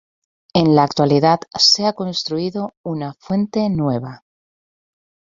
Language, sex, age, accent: Spanish, female, 30-39, España: Centro-Sur peninsular (Madrid, Toledo, Castilla-La Mancha)